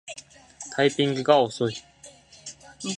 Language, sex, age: Japanese, male, 19-29